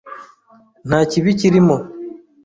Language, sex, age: Kinyarwanda, male, 30-39